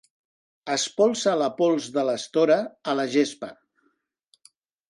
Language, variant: Catalan, Central